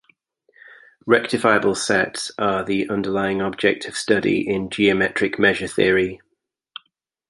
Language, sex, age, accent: English, male, 30-39, England English